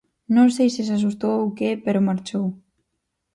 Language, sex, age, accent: Galician, female, 19-29, Central (gheada)